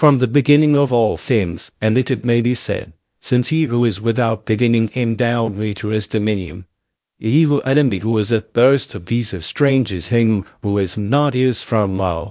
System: TTS, VITS